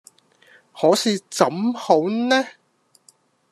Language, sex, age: Cantonese, male, 30-39